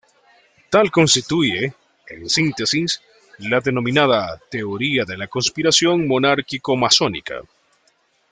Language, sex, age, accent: Spanish, male, 30-39, América central